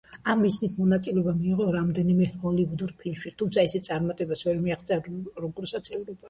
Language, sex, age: Georgian, female, 60-69